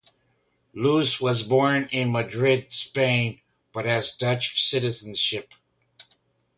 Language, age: English, 60-69